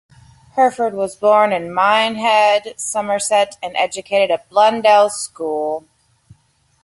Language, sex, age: English, female, 19-29